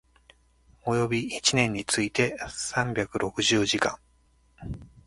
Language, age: Japanese, 50-59